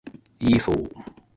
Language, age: Japanese, 30-39